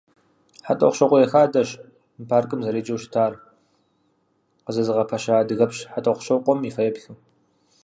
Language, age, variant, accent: Kabardian, 19-29, Адыгэбзэ (Къэбэрдей, Кирил, псоми зэдай), Джылэхъстэней (Gilahsteney)